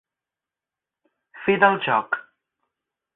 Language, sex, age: Catalan, female, 50-59